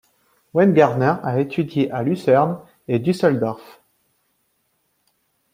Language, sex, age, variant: French, male, 30-39, Français de métropole